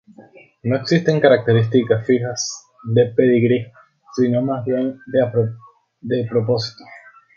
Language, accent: Spanish, Caribe: Cuba, Venezuela, Puerto Rico, República Dominicana, Panamá, Colombia caribeña, México caribeño, Costa del golfo de México